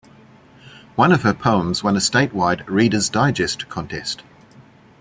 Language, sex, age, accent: English, male, 50-59, Australian English